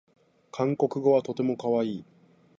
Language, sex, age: Japanese, male, 19-29